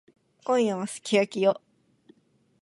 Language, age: Japanese, 19-29